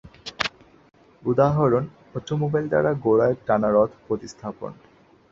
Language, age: Bengali, 19-29